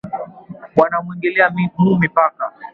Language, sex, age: Swahili, male, 19-29